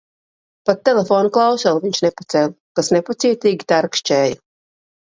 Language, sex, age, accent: Latvian, female, 40-49, Riga